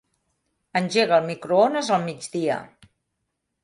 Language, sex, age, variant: Catalan, female, 50-59, Central